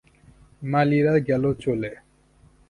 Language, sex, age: Bengali, male, 19-29